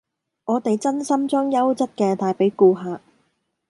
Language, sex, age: Cantonese, female, 40-49